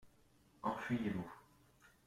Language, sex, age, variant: French, male, under 19, Français de métropole